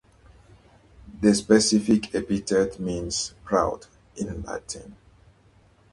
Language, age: English, 19-29